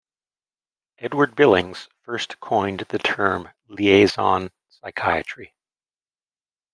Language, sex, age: English, male, 40-49